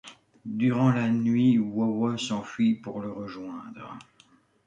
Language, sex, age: French, male, 40-49